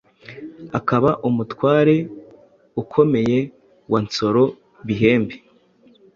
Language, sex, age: Kinyarwanda, male, 19-29